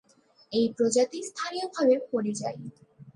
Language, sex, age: Bengali, female, under 19